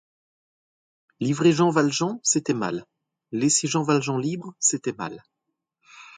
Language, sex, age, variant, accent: French, male, 30-39, Français d'Europe, Français de Belgique